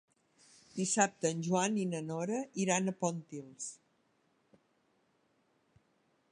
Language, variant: Catalan, Central